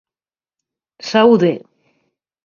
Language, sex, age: Galician, female, 40-49